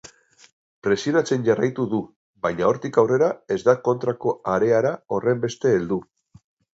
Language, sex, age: Basque, male, 40-49